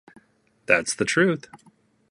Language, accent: English, United States English